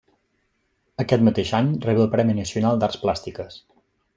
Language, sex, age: Catalan, male, 40-49